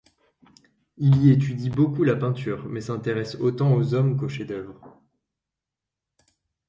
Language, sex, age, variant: French, male, 19-29, Français de métropole